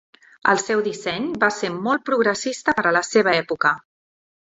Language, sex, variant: Catalan, female, Central